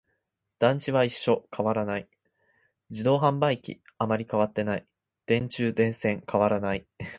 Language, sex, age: Japanese, male, under 19